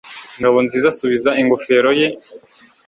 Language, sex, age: Kinyarwanda, male, 19-29